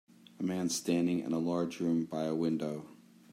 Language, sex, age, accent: English, male, 50-59, United States English